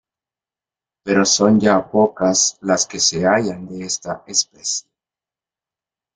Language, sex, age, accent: Spanish, male, 40-49, América central